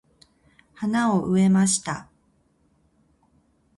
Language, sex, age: Japanese, female, 50-59